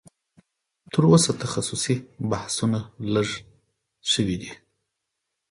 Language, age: Pashto, 30-39